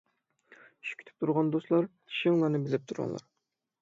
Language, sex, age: Uyghur, male, 19-29